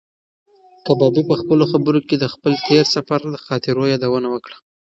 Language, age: Pashto, 19-29